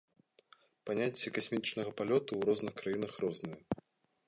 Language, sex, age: Belarusian, male, 19-29